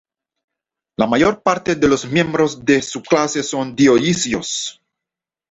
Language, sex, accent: Spanish, male, Caribe: Cuba, Venezuela, Puerto Rico, República Dominicana, Panamá, Colombia caribeña, México caribeño, Costa del golfo de México